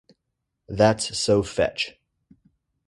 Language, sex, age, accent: English, male, 19-29, United States English